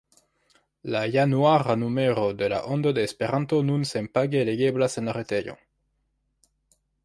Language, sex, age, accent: Esperanto, male, under 19, Internacia